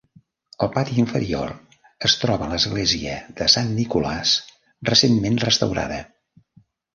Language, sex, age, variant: Catalan, male, 70-79, Central